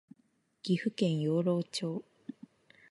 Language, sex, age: Japanese, female, 19-29